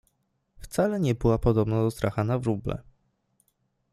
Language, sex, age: Polish, male, 19-29